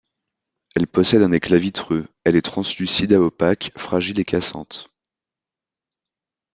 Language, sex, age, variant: French, male, 19-29, Français de métropole